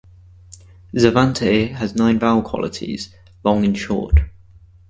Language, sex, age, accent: English, male, 19-29, England English